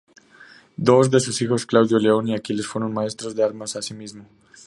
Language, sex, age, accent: Spanish, male, 19-29, México